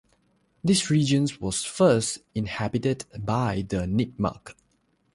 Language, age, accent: English, 19-29, United States English; Malaysian English